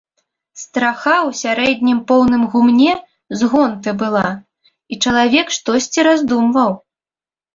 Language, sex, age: Belarusian, female, 19-29